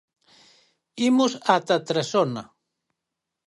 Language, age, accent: Galician, 40-49, Atlántico (seseo e gheada)